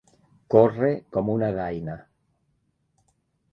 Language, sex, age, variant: Catalan, male, 50-59, Nord-Occidental